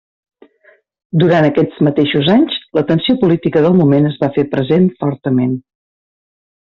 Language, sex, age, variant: Catalan, female, 50-59, Septentrional